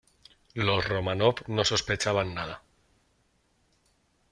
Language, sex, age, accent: Spanish, male, 30-39, España: Norte peninsular (Asturias, Castilla y León, Cantabria, País Vasco, Navarra, Aragón, La Rioja, Guadalajara, Cuenca)